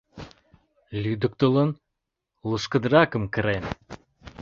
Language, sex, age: Mari, male, 30-39